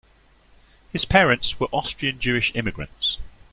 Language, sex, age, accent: English, male, 60-69, England English